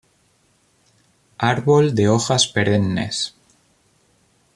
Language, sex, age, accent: Spanish, male, 19-29, España: Centro-Sur peninsular (Madrid, Toledo, Castilla-La Mancha)